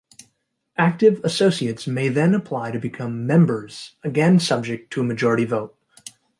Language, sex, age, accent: English, male, 19-29, United States English